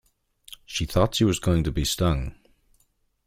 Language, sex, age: English, male, 19-29